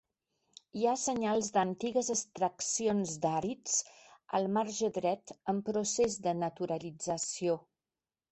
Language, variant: Catalan, Septentrional